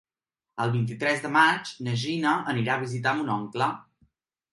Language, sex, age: Catalan, male, 19-29